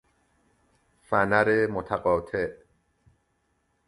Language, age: Persian, 40-49